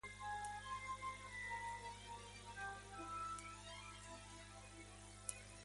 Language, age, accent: Spanish, 40-49, España: Centro-Sur peninsular (Madrid, Toledo, Castilla-La Mancha)